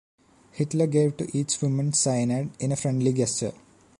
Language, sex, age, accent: English, male, under 19, India and South Asia (India, Pakistan, Sri Lanka)